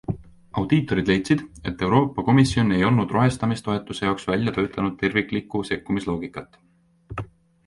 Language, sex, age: Estonian, male, 19-29